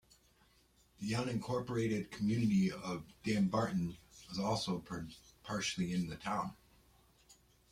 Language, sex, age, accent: English, male, 40-49, United States English